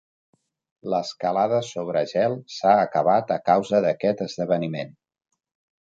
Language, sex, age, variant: Catalan, male, 40-49, Central